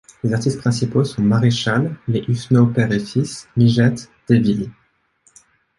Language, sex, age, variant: French, male, 19-29, Français de métropole